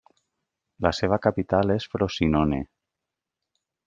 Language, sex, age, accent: Catalan, male, 30-39, valencià